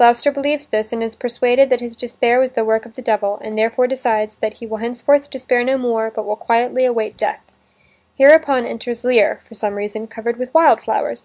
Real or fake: real